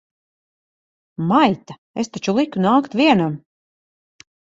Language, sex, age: Latvian, female, 40-49